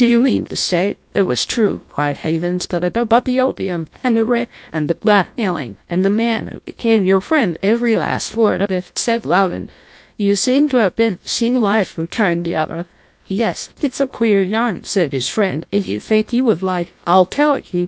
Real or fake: fake